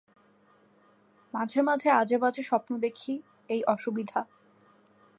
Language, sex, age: Bengali, female, 19-29